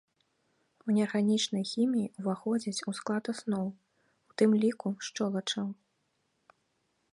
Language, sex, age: Belarusian, female, 30-39